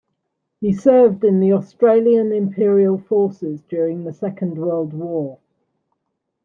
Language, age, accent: English, 60-69, Welsh English